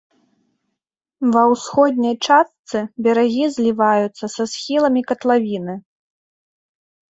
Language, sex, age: Belarusian, female, 30-39